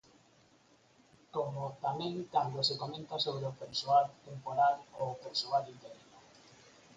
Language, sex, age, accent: Galician, male, 50-59, Normativo (estándar)